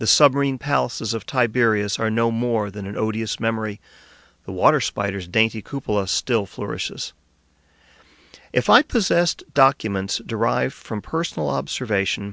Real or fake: real